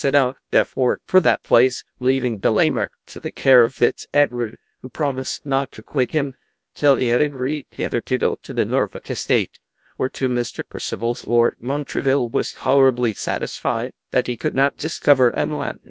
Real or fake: fake